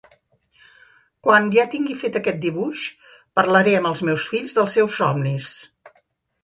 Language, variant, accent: Catalan, Central, central